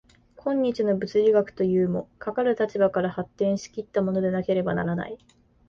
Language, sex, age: Japanese, female, 19-29